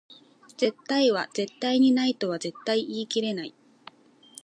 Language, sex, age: Japanese, female, 19-29